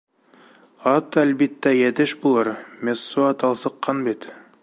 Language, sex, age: Bashkir, male, 19-29